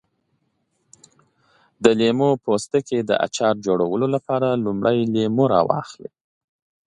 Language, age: Pashto, 30-39